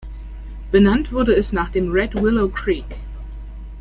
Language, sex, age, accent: German, female, 30-39, Deutschland Deutsch